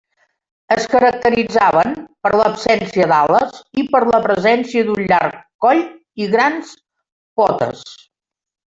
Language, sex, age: Catalan, female, 60-69